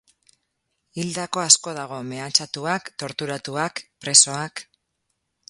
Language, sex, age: Basque, female, 30-39